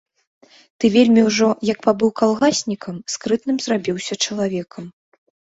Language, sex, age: Belarusian, female, 19-29